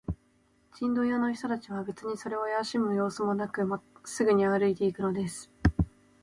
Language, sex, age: Japanese, female, 19-29